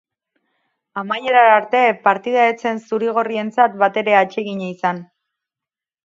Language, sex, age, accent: Basque, female, 30-39, Erdialdekoa edo Nafarra (Gipuzkoa, Nafarroa)